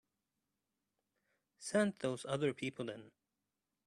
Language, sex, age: English, male, 30-39